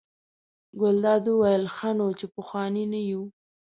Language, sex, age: Pashto, female, 19-29